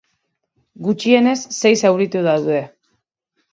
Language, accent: Basque, Mendebalekoa (Araba, Bizkaia, Gipuzkoako mendebaleko herri batzuk)